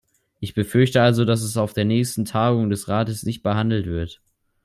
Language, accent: German, Deutschland Deutsch